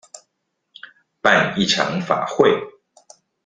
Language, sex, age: Chinese, male, 40-49